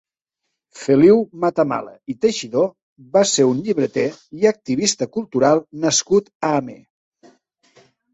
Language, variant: Catalan, Central